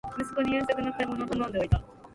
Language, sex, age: Japanese, female, 19-29